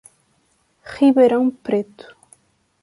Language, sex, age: Portuguese, female, 19-29